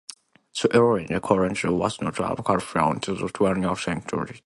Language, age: English, 19-29